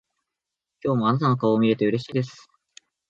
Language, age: Japanese, 19-29